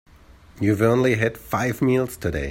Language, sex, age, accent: English, male, 30-39, England English